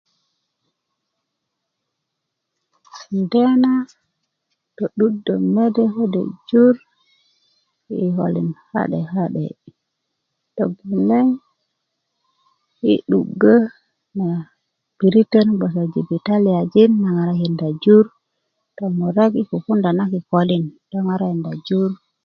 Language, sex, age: Kuku, female, 40-49